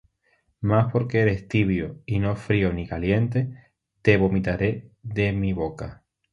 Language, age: Spanish, 19-29